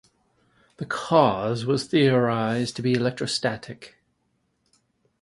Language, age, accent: English, 40-49, United States English